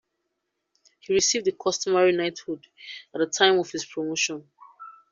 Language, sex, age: English, female, 30-39